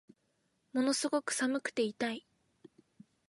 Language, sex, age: Japanese, female, 19-29